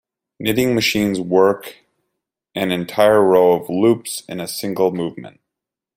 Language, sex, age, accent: English, male, 30-39, United States English